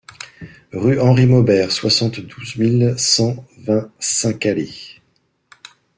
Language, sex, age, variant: French, male, 50-59, Français de métropole